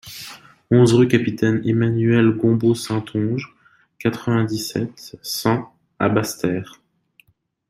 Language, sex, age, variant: French, male, 30-39, Français de métropole